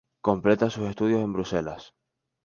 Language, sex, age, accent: Spanish, male, 19-29, España: Islas Canarias